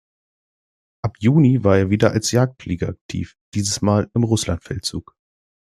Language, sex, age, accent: German, male, 19-29, Deutschland Deutsch